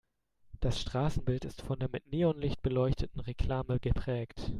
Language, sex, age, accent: German, male, 19-29, Deutschland Deutsch